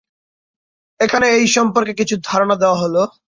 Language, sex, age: Bengali, male, under 19